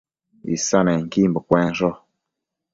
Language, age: Matsés, 19-29